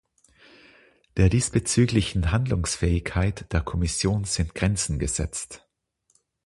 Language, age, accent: German, 40-49, Österreichisches Deutsch